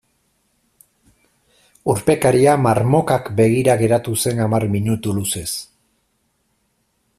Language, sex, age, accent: Basque, male, 40-49, Mendebalekoa (Araba, Bizkaia, Gipuzkoako mendebaleko herri batzuk)